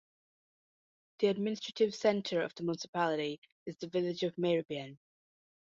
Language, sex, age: English, female, under 19